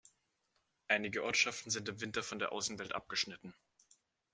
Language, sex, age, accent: German, male, 19-29, Deutschland Deutsch